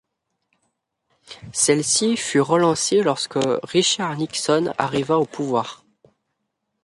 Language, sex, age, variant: French, male, under 19, Français de métropole